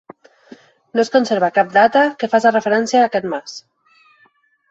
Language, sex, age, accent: Catalan, female, 30-39, valencià